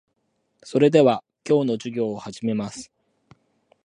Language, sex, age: Japanese, male, 30-39